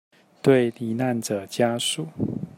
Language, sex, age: Chinese, male, 30-39